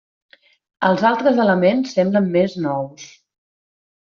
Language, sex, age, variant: Catalan, female, 40-49, Central